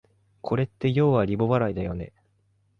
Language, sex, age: Japanese, male, 19-29